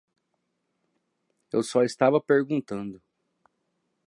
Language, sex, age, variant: Portuguese, male, 19-29, Portuguese (Brasil)